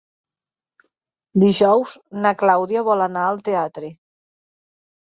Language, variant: Catalan, Nord-Occidental